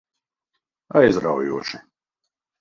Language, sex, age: Latvian, male, 50-59